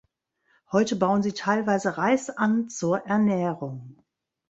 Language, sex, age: German, female, 60-69